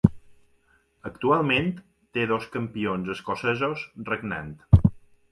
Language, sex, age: Catalan, male, 40-49